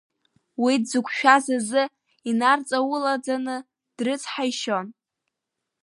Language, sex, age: Abkhazian, female, under 19